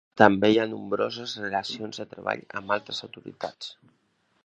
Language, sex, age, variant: Catalan, male, 40-49, Central